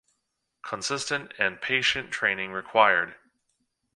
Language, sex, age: English, male, 30-39